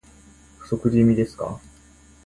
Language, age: Japanese, 30-39